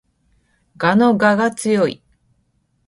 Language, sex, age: Japanese, female, 50-59